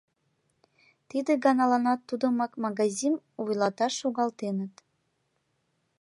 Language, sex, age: Mari, female, 19-29